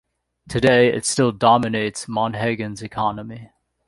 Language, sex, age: English, male, 19-29